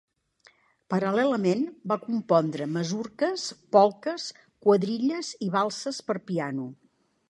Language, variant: Catalan, Central